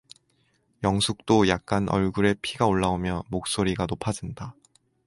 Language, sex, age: Korean, male, 19-29